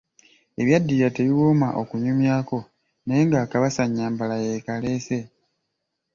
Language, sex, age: Ganda, male, 19-29